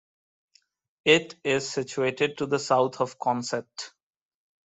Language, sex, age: English, male, 19-29